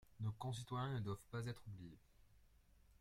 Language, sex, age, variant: French, male, 19-29, Français de métropole